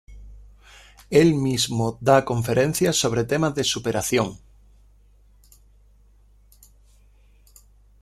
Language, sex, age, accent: Spanish, male, 40-49, España: Sur peninsular (Andalucia, Extremadura, Murcia)